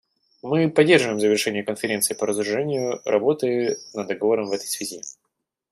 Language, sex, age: Russian, male, 19-29